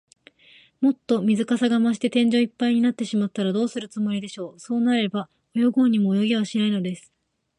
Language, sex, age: Japanese, female, 19-29